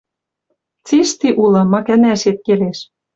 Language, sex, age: Western Mari, female, 30-39